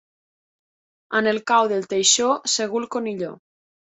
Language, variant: Catalan, Nord-Occidental